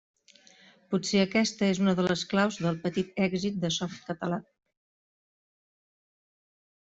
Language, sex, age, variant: Catalan, female, 40-49, Central